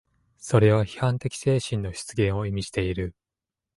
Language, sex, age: Japanese, male, 30-39